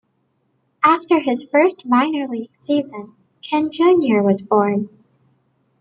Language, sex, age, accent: English, female, 19-29, United States English